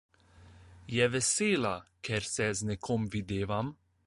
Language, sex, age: Slovenian, male, 19-29